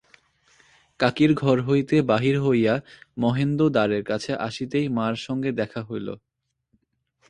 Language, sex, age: Bengali, female, 19-29